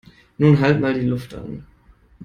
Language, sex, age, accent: German, male, 19-29, Deutschland Deutsch